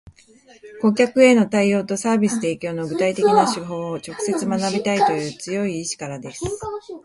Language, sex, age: Japanese, female, 40-49